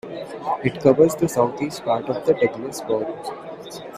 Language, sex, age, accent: English, male, 19-29, India and South Asia (India, Pakistan, Sri Lanka)